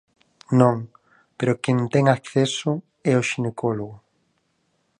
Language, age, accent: Galician, 40-49, Normativo (estándar)